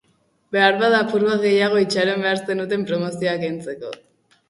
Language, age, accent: Basque, under 19, Mendebalekoa (Araba, Bizkaia, Gipuzkoako mendebaleko herri batzuk)